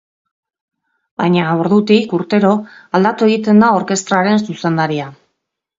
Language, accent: Basque, Mendebalekoa (Araba, Bizkaia, Gipuzkoako mendebaleko herri batzuk)